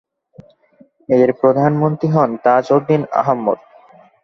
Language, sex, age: Bengali, male, under 19